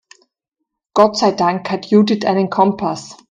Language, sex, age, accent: German, female, 30-39, Österreichisches Deutsch